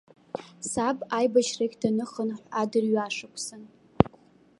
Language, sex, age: Abkhazian, female, under 19